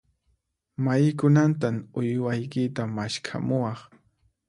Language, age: Puno Quechua, 30-39